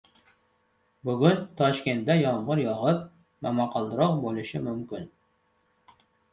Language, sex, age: Uzbek, male, 30-39